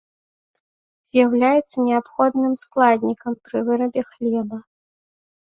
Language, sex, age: Belarusian, female, 19-29